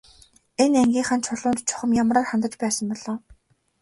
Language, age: Mongolian, 19-29